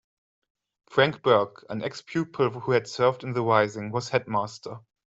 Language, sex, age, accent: English, male, 19-29, United States English